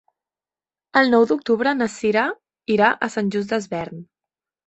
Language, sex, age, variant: Catalan, female, 19-29, Central